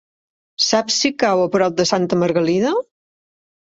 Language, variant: Catalan, Central